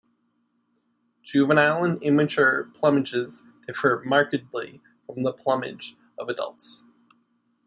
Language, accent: English, United States English